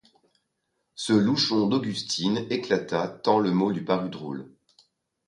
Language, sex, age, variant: French, male, 40-49, Français de métropole